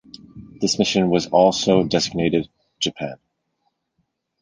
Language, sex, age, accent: English, male, 19-29, Canadian English